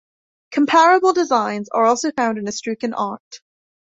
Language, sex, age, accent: English, female, 19-29, England English